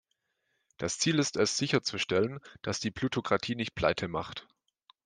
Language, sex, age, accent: German, male, 30-39, Deutschland Deutsch